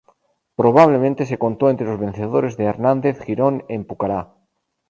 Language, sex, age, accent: Spanish, male, 30-39, España: Norte peninsular (Asturias, Castilla y León, Cantabria, País Vasco, Navarra, Aragón, La Rioja, Guadalajara, Cuenca)